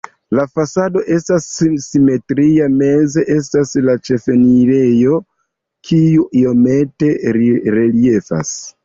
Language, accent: Esperanto, Internacia